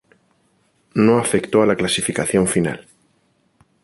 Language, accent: Spanish, España: Centro-Sur peninsular (Madrid, Toledo, Castilla-La Mancha)